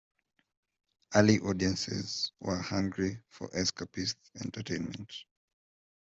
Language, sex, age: English, male, 19-29